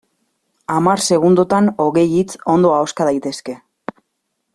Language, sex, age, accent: Basque, female, 30-39, Mendebalekoa (Araba, Bizkaia, Gipuzkoako mendebaleko herri batzuk)